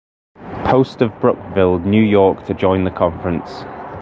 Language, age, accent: English, 30-39, England English; Northern English